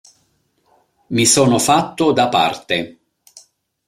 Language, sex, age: Italian, male, 50-59